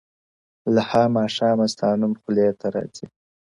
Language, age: Pashto, 19-29